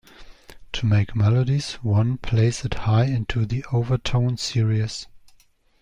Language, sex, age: English, male, 30-39